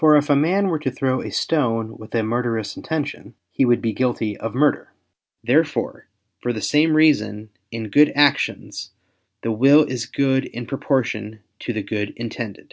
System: none